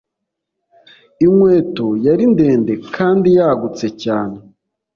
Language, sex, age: Kinyarwanda, male, 40-49